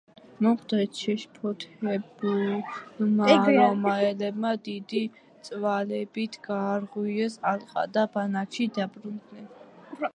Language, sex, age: Georgian, female, 19-29